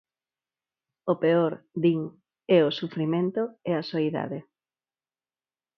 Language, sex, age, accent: Galician, female, 30-39, Neofalante